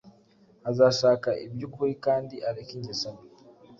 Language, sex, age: Kinyarwanda, male, 19-29